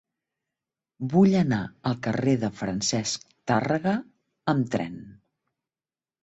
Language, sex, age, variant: Catalan, female, 50-59, Central